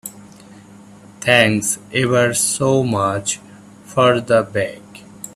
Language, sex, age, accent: English, male, 30-39, India and South Asia (India, Pakistan, Sri Lanka)